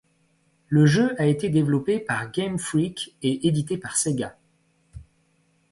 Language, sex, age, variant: French, male, 30-39, Français de métropole